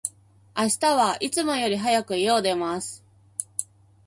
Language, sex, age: Japanese, female, 30-39